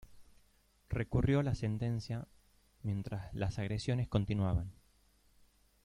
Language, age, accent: Spanish, 30-39, Rioplatense: Argentina, Uruguay, este de Bolivia, Paraguay